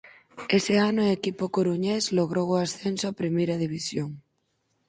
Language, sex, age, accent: Galician, female, 19-29, Normativo (estándar)